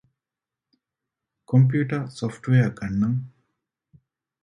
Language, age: Divehi, 30-39